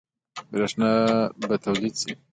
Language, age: Pashto, 19-29